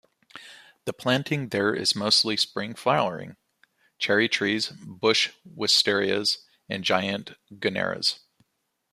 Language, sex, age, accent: English, male, 40-49, United States English